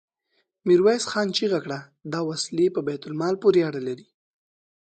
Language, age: Pashto, 19-29